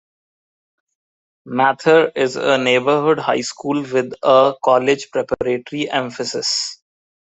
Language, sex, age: English, male, 19-29